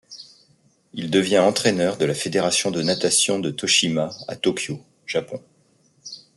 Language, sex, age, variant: French, male, 40-49, Français de métropole